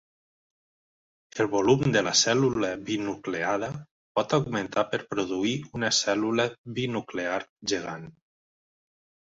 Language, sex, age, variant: Catalan, male, 40-49, Nord-Occidental